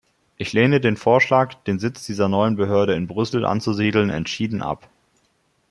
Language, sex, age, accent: German, male, 30-39, Deutschland Deutsch